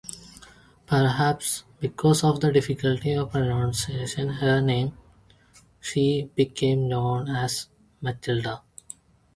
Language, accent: English, India and South Asia (India, Pakistan, Sri Lanka)